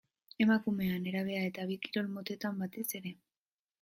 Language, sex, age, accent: Basque, female, 19-29, Mendebalekoa (Araba, Bizkaia, Gipuzkoako mendebaleko herri batzuk)